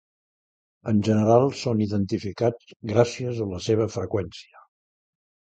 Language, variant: Catalan, Central